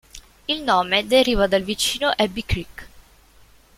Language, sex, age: Italian, female, 19-29